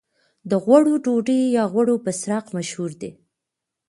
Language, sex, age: Pashto, female, 19-29